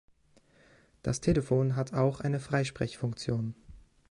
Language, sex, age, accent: German, male, 19-29, Deutschland Deutsch